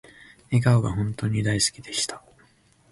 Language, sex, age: Japanese, male, 19-29